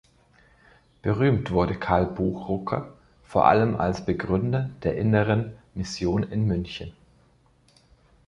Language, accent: German, Österreichisches Deutsch